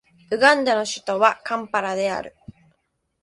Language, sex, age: Japanese, female, under 19